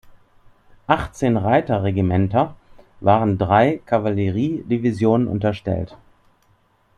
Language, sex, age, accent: German, male, 30-39, Deutschland Deutsch